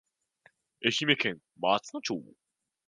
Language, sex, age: Japanese, male, 19-29